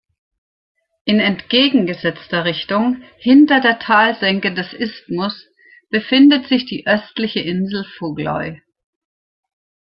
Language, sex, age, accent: German, female, 60-69, Deutschland Deutsch